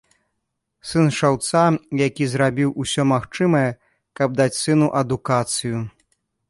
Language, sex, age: Belarusian, male, 30-39